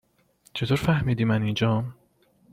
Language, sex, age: Persian, male, 30-39